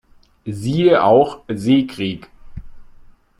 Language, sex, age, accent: German, male, 30-39, Österreichisches Deutsch